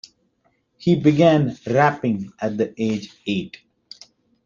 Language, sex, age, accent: English, male, 30-39, India and South Asia (India, Pakistan, Sri Lanka)